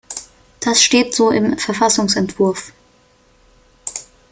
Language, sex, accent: German, male, Deutschland Deutsch